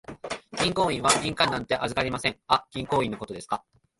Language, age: Japanese, 19-29